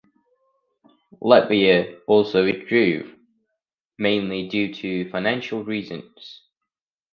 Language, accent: English, England English